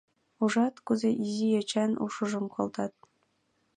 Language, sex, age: Mari, female, 19-29